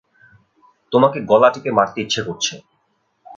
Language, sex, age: Bengali, male, 19-29